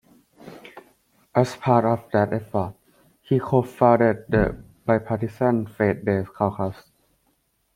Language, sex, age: English, male, 19-29